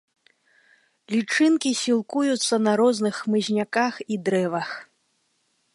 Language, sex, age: Belarusian, female, 30-39